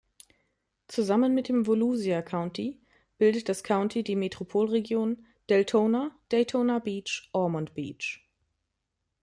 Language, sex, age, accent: German, female, 30-39, Deutschland Deutsch